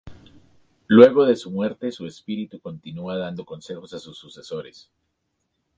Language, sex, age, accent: Spanish, male, 40-49, Andino-Pacífico: Colombia, Perú, Ecuador, oeste de Bolivia y Venezuela andina